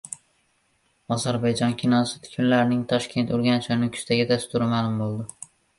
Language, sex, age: Uzbek, male, under 19